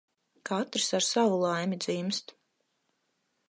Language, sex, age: Latvian, female, 30-39